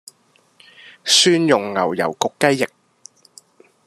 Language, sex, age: Cantonese, male, 30-39